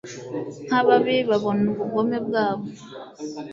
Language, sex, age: Kinyarwanda, female, 19-29